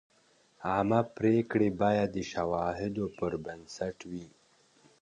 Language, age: Pashto, 19-29